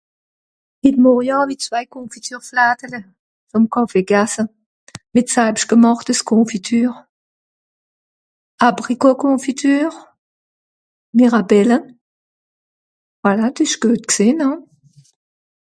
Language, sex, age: Swiss German, female, 70-79